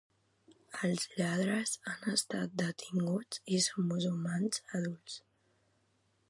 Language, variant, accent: Catalan, Central, central